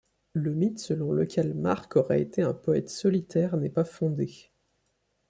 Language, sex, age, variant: French, male, 19-29, Français de métropole